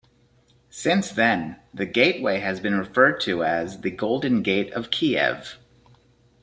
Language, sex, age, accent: English, male, 40-49, United States English